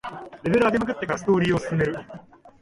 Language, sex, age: Japanese, male, 19-29